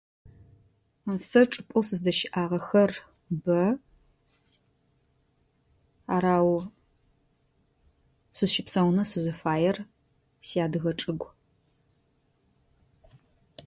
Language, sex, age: Adyghe, female, 30-39